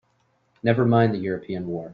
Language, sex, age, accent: English, male, 40-49, United States English